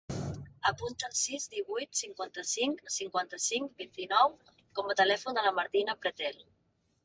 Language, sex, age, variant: Catalan, female, 19-29, Central